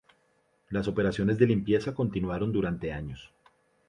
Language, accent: Spanish, Andino-Pacífico: Colombia, Perú, Ecuador, oeste de Bolivia y Venezuela andina